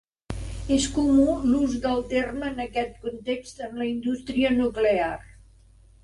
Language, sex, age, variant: Catalan, female, 60-69, Central